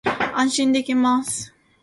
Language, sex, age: Japanese, female, 19-29